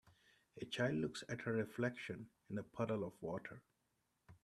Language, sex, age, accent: English, male, 30-39, India and South Asia (India, Pakistan, Sri Lanka)